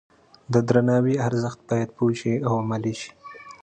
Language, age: Pashto, 19-29